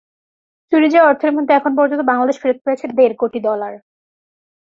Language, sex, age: Bengali, female, 19-29